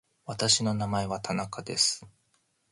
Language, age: Japanese, 19-29